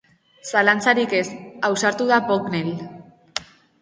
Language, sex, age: Basque, female, under 19